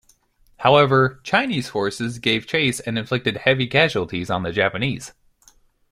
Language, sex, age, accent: English, male, 19-29, United States English